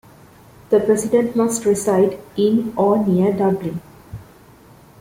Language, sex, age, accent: English, female, 19-29, India and South Asia (India, Pakistan, Sri Lanka)